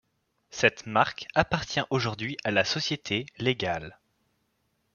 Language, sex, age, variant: French, male, under 19, Français de métropole